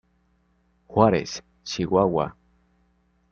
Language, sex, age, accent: Spanish, male, 19-29, Caribe: Cuba, Venezuela, Puerto Rico, República Dominicana, Panamá, Colombia caribeña, México caribeño, Costa del golfo de México